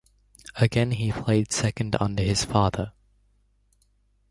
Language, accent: English, Australian English